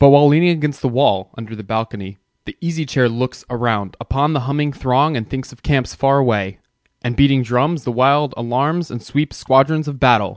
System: none